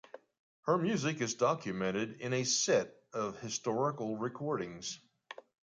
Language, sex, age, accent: English, male, 70-79, United States English